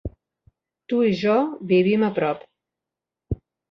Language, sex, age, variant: Catalan, female, 60-69, Central